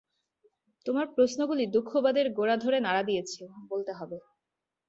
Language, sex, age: Bengali, female, 19-29